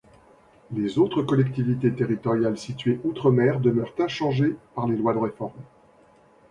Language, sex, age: French, male, 50-59